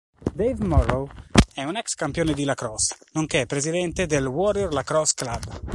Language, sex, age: Italian, male, 30-39